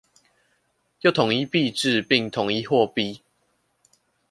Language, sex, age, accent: Chinese, male, 19-29, 出生地：臺北市